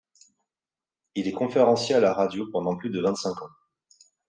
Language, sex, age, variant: French, male, 30-39, Français de métropole